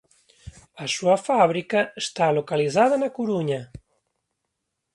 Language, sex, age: Galician, male, 40-49